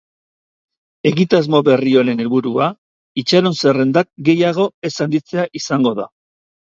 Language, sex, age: Basque, male, 40-49